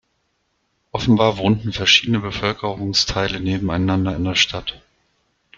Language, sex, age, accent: German, male, 40-49, Deutschland Deutsch